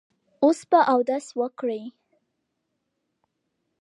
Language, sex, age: Pashto, female, under 19